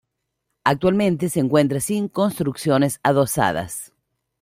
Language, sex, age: Spanish, female, 50-59